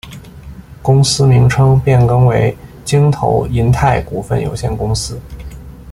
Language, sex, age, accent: Chinese, male, 19-29, 出生地：北京市